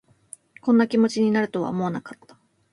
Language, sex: Japanese, female